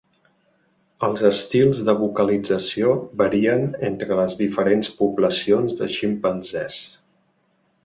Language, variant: Catalan, Central